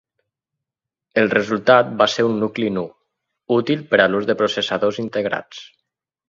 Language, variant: Catalan, Nord-Occidental